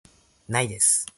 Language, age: English, under 19